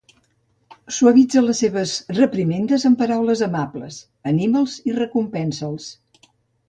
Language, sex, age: Catalan, female, 70-79